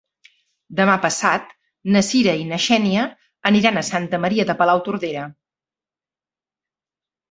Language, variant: Catalan, Central